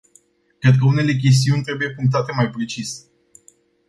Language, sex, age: Romanian, male, 19-29